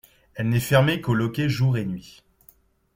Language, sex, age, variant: French, male, 19-29, Français de métropole